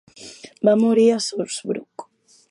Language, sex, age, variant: Catalan, female, 19-29, Central